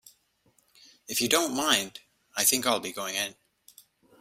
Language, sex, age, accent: English, male, 30-39, United States English